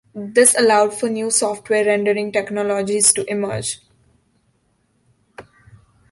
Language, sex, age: English, female, 19-29